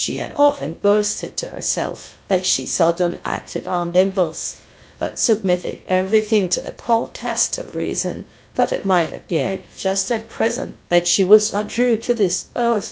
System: TTS, GlowTTS